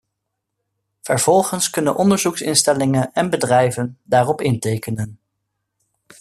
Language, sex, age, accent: Dutch, male, 19-29, Nederlands Nederlands